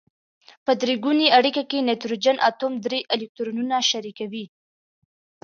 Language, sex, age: Pashto, female, 19-29